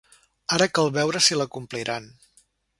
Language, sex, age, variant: Catalan, male, 60-69, Central